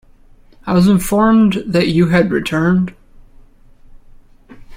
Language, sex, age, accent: English, male, 19-29, United States English